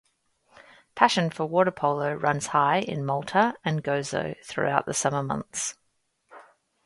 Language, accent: English, Australian English